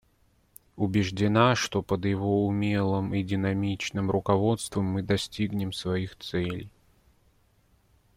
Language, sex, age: Russian, male, 30-39